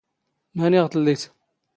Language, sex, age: Standard Moroccan Tamazight, male, 30-39